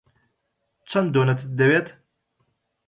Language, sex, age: Central Kurdish, male, 19-29